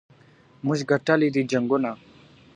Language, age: Pashto, 19-29